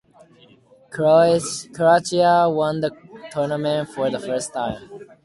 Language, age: English, under 19